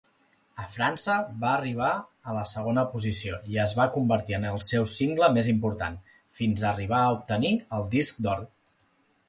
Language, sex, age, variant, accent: Catalan, male, 30-39, Central, central